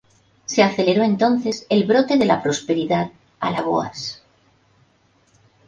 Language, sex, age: Spanish, female, 50-59